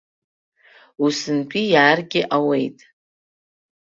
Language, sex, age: Abkhazian, female, 40-49